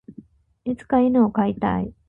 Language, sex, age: Japanese, female, 19-29